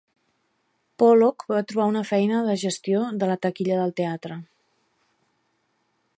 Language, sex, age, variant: Catalan, female, 50-59, Central